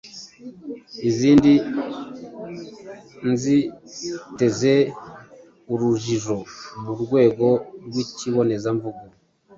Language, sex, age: Kinyarwanda, male, 30-39